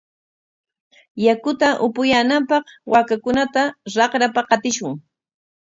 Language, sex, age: Corongo Ancash Quechua, female, 50-59